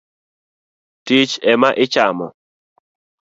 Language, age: Luo (Kenya and Tanzania), 19-29